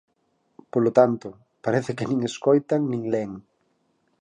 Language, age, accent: Galician, 40-49, Normativo (estándar)